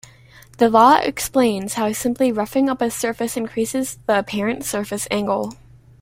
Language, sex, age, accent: English, female, under 19, United States English